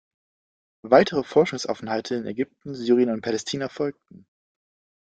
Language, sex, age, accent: German, male, 19-29, Deutschland Deutsch